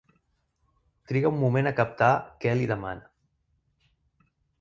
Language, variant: Catalan, Central